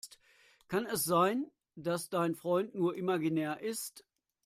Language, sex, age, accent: German, male, 50-59, Deutschland Deutsch